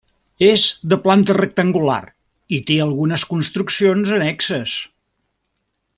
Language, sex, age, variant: Catalan, male, 70-79, Central